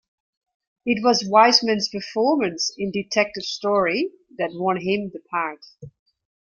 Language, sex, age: English, female, 50-59